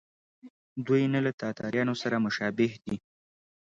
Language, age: Pashto, 19-29